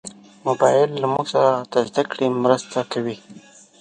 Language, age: Pashto, 19-29